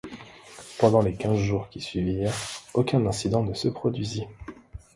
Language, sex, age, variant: French, male, 30-39, Français de métropole